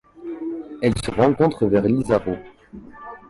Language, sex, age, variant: French, male, 30-39, Français de métropole